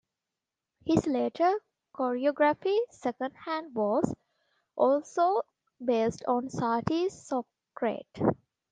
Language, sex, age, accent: English, female, 19-29, India and South Asia (India, Pakistan, Sri Lanka)